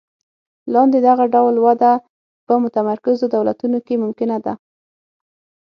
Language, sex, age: Pashto, female, 19-29